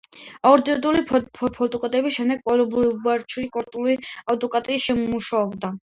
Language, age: Georgian, under 19